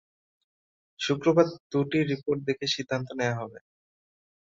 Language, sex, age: Bengali, male, 19-29